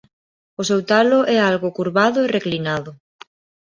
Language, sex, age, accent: Galician, female, 19-29, Neofalante